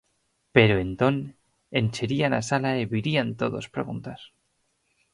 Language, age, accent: Galician, 19-29, Normativo (estándar)